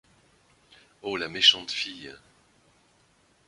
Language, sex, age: French, male, 50-59